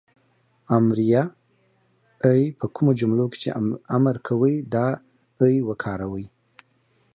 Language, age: Pashto, 30-39